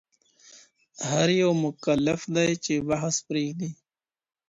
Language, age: Pashto, 19-29